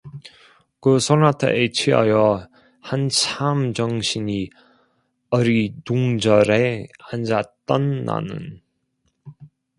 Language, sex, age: Korean, male, 30-39